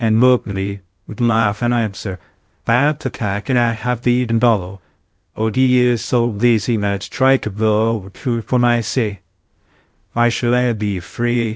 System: TTS, VITS